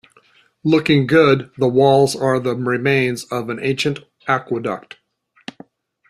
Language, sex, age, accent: English, male, 60-69, United States English